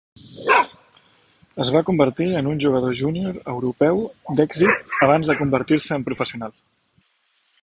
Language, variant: Catalan, Central